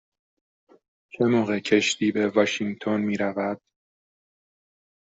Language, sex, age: Persian, male, 30-39